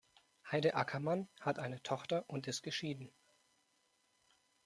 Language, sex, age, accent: German, male, 19-29, Deutschland Deutsch